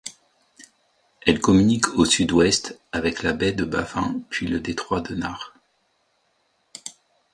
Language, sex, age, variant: French, male, 50-59, Français de métropole